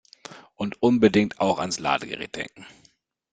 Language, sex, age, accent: German, male, 30-39, Deutschland Deutsch